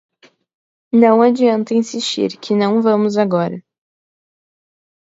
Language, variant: Portuguese, Portuguese (Brasil)